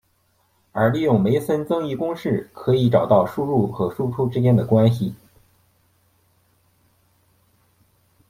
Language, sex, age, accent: Chinese, male, 40-49, 出生地：山东省